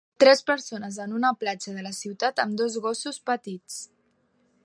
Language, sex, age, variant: Catalan, female, 19-29, Central